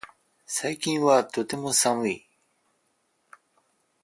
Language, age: Japanese, 50-59